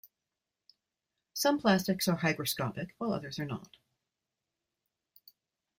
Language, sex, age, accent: English, female, 60-69, United States English